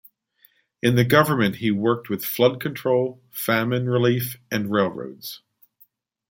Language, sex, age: English, male, 50-59